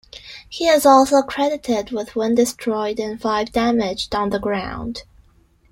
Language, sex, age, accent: English, female, 19-29, United States English